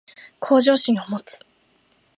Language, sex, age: Japanese, female, 19-29